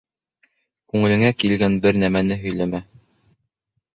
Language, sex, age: Bashkir, male, 30-39